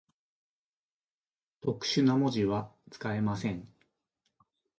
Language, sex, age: Japanese, male, 50-59